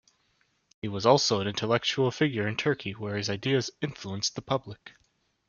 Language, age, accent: English, 19-29, United States English